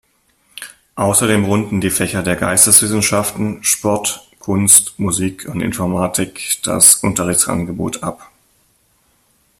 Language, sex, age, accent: German, male, 40-49, Deutschland Deutsch